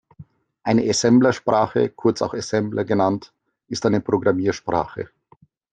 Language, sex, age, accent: German, male, 30-39, Österreichisches Deutsch